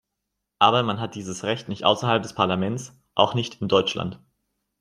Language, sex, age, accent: German, male, 19-29, Deutschland Deutsch